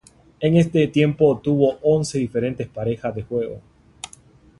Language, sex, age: Spanish, male, 19-29